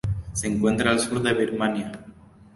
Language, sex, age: Spanish, male, 19-29